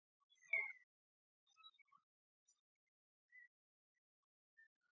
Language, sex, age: Georgian, male, under 19